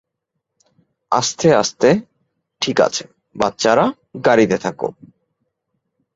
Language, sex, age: Bengali, male, 19-29